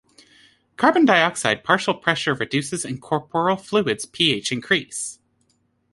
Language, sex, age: English, female, 30-39